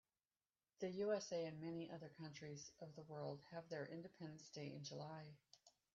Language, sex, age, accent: English, female, 60-69, United States English